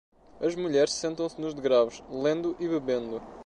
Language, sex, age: Portuguese, male, 19-29